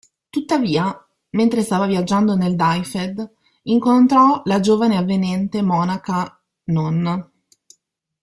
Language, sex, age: Italian, female, 30-39